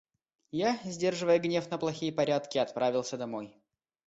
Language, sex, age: Russian, male, 19-29